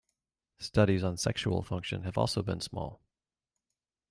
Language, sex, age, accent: English, male, 30-39, United States English